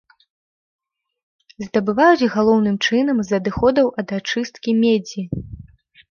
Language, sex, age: Belarusian, female, 19-29